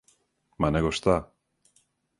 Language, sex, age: Serbian, male, 30-39